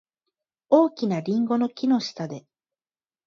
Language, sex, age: Japanese, female, 30-39